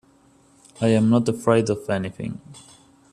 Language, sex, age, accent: English, male, 19-29, England English